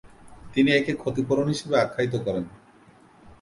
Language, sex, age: Bengali, male, 30-39